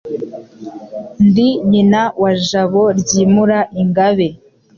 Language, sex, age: Kinyarwanda, female, under 19